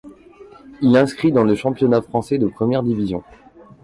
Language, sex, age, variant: French, male, 30-39, Français de métropole